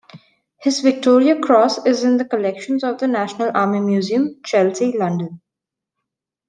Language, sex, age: English, female, 19-29